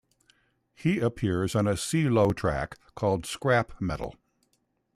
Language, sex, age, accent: English, male, 60-69, United States English